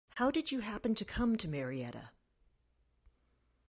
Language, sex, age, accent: English, female, 40-49, United States English